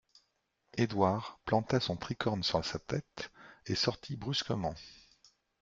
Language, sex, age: French, male, 50-59